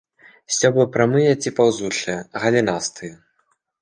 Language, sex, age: Belarusian, male, 19-29